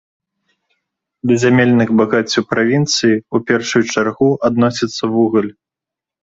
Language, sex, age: Belarusian, male, 30-39